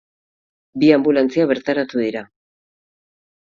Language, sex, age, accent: Basque, female, 40-49, Mendebalekoa (Araba, Bizkaia, Gipuzkoako mendebaleko herri batzuk)